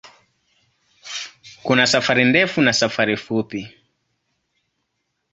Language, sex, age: Swahili, male, 19-29